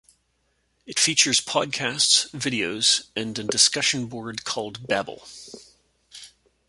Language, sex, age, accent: English, male, 50-59, Canadian English